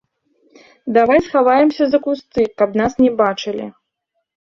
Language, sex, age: Belarusian, female, 19-29